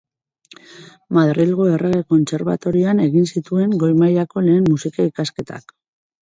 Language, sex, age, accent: Basque, female, 40-49, Mendebalekoa (Araba, Bizkaia, Gipuzkoako mendebaleko herri batzuk)